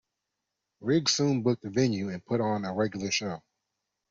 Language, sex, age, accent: English, male, 19-29, United States English